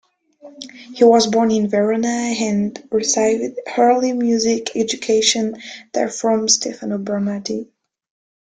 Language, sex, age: English, female, under 19